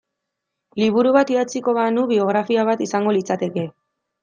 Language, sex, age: Basque, female, 19-29